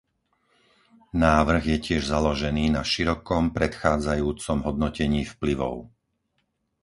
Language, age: Slovak, 50-59